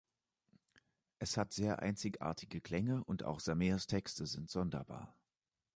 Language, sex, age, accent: German, male, 30-39, Deutschland Deutsch